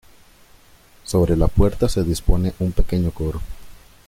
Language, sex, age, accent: Spanish, male, 19-29, América central